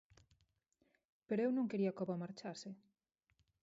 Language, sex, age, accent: Galician, female, 30-39, Normativo (estándar)